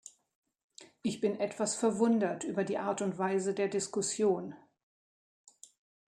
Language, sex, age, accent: German, female, 60-69, Deutschland Deutsch